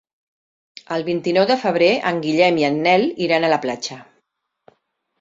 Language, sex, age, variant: Catalan, female, 50-59, Central